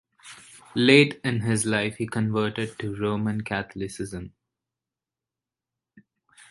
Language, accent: English, India and South Asia (India, Pakistan, Sri Lanka)